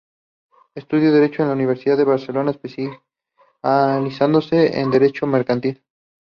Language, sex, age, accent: Spanish, male, 19-29, México